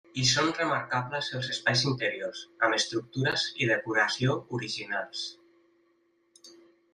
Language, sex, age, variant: Catalan, male, 50-59, Central